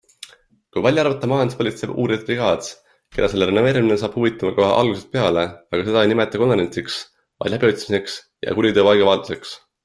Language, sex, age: Estonian, male, 19-29